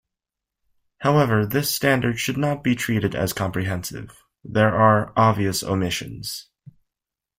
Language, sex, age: English, male, 19-29